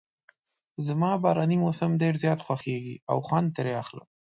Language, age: Pashto, 19-29